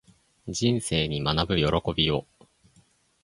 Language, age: Japanese, under 19